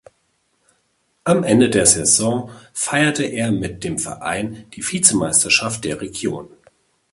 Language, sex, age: German, male, 40-49